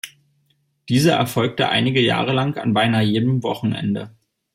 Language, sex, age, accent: German, male, 30-39, Deutschland Deutsch